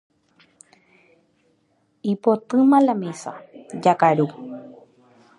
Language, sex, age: Guarani, female, 19-29